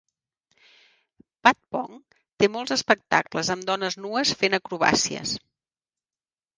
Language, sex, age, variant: Catalan, female, 50-59, Central